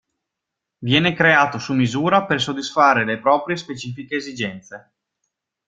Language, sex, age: Italian, male, 30-39